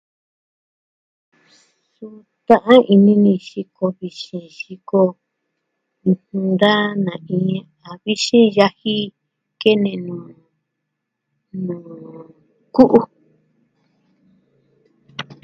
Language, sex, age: Southwestern Tlaxiaco Mixtec, female, 60-69